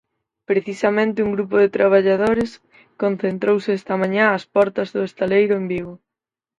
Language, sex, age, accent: Galician, female, under 19, Central (gheada); Normativo (estándar)